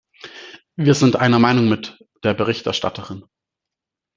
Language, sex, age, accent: German, male, 19-29, Deutschland Deutsch